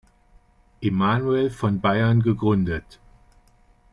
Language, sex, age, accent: German, male, 60-69, Deutschland Deutsch